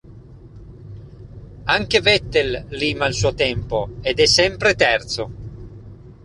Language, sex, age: Italian, male, 30-39